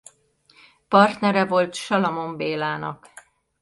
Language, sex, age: Hungarian, female, 50-59